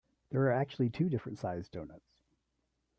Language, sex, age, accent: English, male, 30-39, United States English